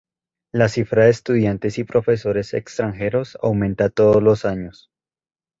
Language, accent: Spanish, Andino-Pacífico: Colombia, Perú, Ecuador, oeste de Bolivia y Venezuela andina